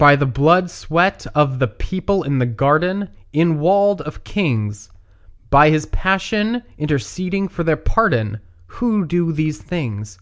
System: none